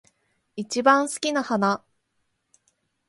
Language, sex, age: Japanese, female, 30-39